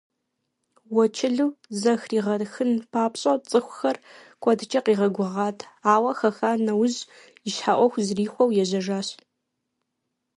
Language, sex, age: Kabardian, female, 19-29